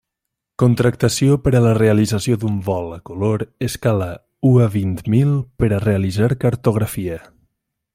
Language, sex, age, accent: Catalan, male, 19-29, valencià